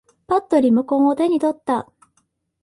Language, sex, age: Japanese, female, 19-29